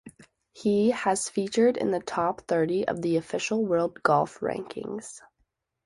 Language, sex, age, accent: English, female, 19-29, United States English